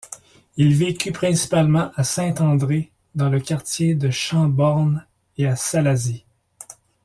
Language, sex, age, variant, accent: French, male, 40-49, Français d'Amérique du Nord, Français du Canada